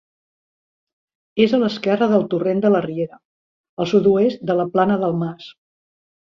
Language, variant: Catalan, Central